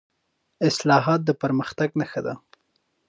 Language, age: Pashto, 19-29